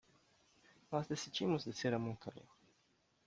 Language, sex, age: Portuguese, male, 19-29